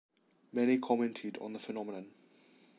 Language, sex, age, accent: English, male, 19-29, Scottish English